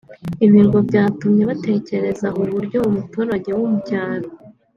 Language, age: Kinyarwanda, 19-29